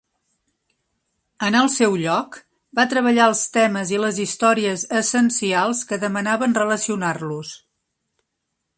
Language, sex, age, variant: Catalan, female, 60-69, Central